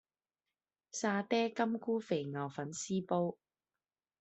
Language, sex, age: Cantonese, female, 19-29